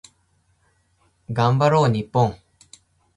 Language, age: Japanese, 19-29